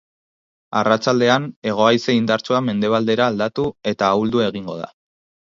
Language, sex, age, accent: Basque, male, 19-29, Erdialdekoa edo Nafarra (Gipuzkoa, Nafarroa)